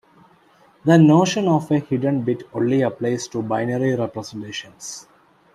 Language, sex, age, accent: English, male, 19-29, England English